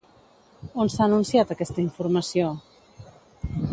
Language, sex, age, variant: Catalan, female, 50-59, Central